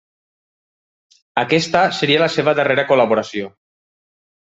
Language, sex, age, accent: Catalan, male, 40-49, valencià